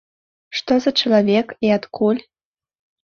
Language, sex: Belarusian, female